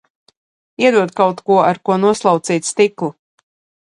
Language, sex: Latvian, female